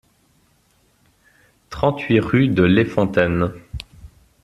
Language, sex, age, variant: French, male, 30-39, Français de métropole